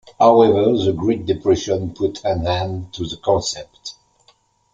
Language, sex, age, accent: English, male, 70-79, England English